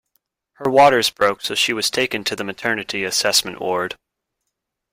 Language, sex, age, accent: English, male, 19-29, United States English